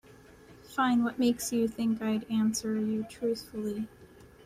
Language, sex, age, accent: English, female, 30-39, United States English